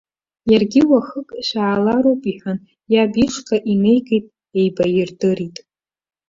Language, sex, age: Abkhazian, female, 19-29